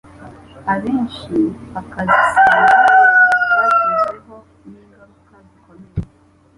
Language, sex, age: Kinyarwanda, female, 30-39